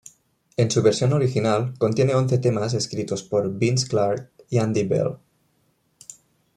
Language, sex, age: Spanish, male, 19-29